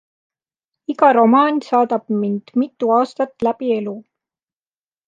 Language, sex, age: Estonian, female, 30-39